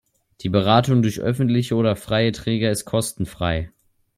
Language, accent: German, Deutschland Deutsch